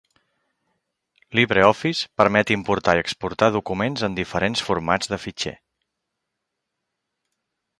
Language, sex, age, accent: Catalan, male, 30-39, central; nord-occidental